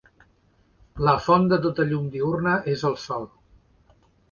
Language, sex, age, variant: Catalan, male, 60-69, Central